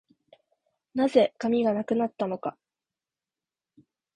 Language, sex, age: Japanese, female, under 19